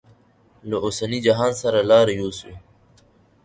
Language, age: Pashto, 19-29